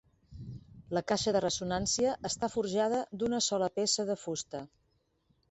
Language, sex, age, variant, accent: Catalan, female, 50-59, Central, central